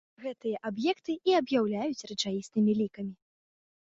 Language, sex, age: Belarusian, female, 19-29